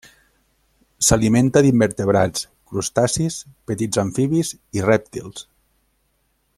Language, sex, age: Catalan, male, 19-29